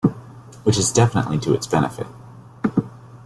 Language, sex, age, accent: English, male, 19-29, United States English